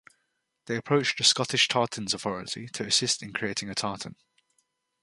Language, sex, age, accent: English, male, 19-29, England English